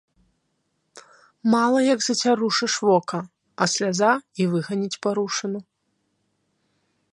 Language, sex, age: Belarusian, female, 19-29